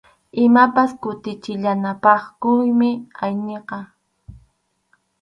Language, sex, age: Arequipa-La Unión Quechua, female, under 19